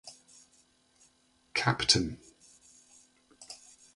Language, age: English, 60-69